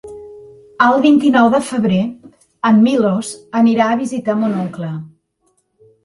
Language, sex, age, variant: Catalan, female, 40-49, Central